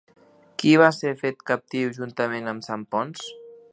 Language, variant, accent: Catalan, Central, central